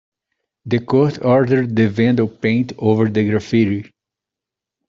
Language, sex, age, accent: English, male, 30-39, United States English